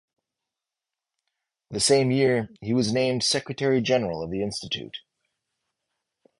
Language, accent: English, United States English